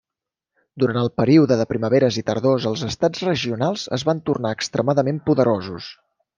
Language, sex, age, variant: Catalan, male, 30-39, Central